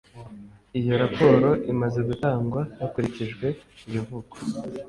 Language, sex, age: Kinyarwanda, male, 19-29